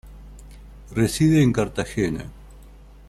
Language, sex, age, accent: Spanish, male, 40-49, Rioplatense: Argentina, Uruguay, este de Bolivia, Paraguay